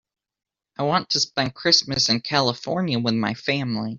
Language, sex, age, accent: English, male, 19-29, United States English